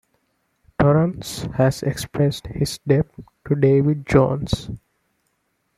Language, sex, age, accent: English, male, 19-29, India and South Asia (India, Pakistan, Sri Lanka)